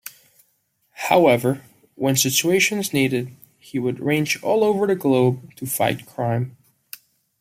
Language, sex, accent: English, male, United States English